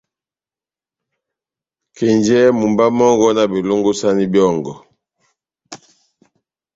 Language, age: Batanga, 60-69